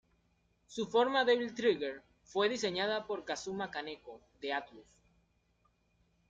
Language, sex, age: Spanish, male, 19-29